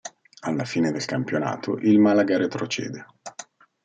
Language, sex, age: Italian, male, 40-49